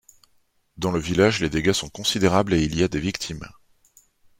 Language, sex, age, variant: French, male, 30-39, Français de métropole